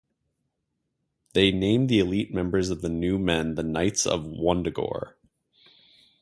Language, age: English, 19-29